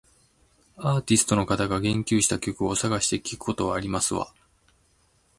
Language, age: Japanese, 50-59